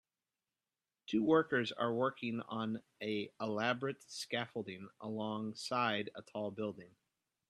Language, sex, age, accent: English, male, 30-39, United States English